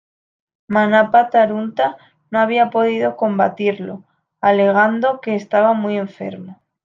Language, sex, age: Spanish, female, 19-29